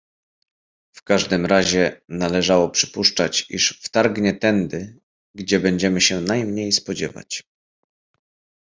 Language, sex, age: Polish, male, 30-39